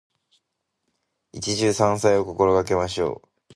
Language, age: Japanese, 19-29